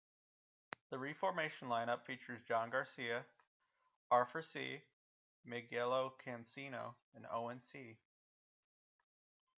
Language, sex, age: English, male, 19-29